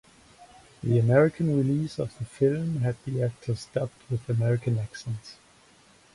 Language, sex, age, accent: English, male, 40-49, German English